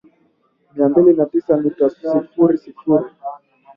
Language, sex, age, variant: Swahili, male, 19-29, Kiswahili cha Bara ya Kenya